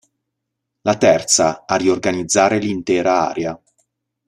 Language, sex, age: Italian, male, 30-39